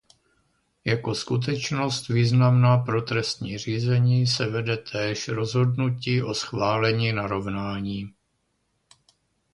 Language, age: Czech, 60-69